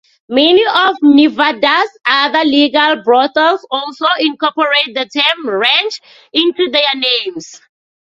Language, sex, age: English, female, 19-29